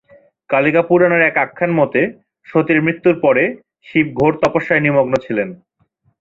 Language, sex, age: Bengali, male, 30-39